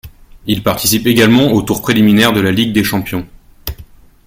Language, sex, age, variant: French, male, 30-39, Français de métropole